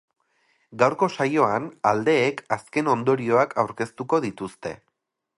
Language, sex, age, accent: Basque, male, 30-39, Erdialdekoa edo Nafarra (Gipuzkoa, Nafarroa)